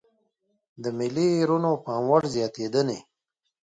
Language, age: Pashto, 30-39